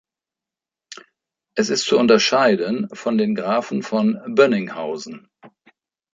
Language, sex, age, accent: German, male, 60-69, Deutschland Deutsch